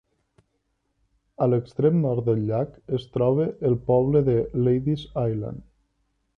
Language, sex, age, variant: Catalan, male, 19-29, Nord-Occidental